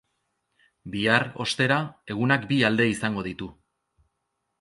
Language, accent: Basque, Erdialdekoa edo Nafarra (Gipuzkoa, Nafarroa)